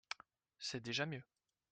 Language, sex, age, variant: French, male, under 19, Français de métropole